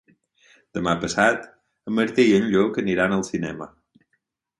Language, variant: Catalan, Balear